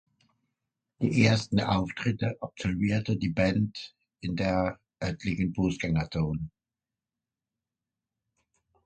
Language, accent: German, Deutschland Deutsch